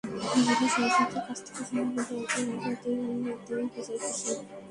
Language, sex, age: Bengali, female, 19-29